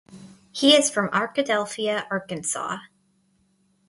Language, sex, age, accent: English, female, under 19, United States English